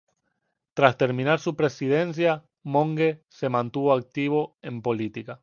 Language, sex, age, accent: Spanish, male, 19-29, España: Islas Canarias